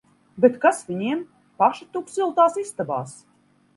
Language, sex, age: Latvian, female, 40-49